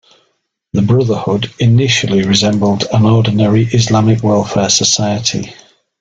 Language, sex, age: English, male, 60-69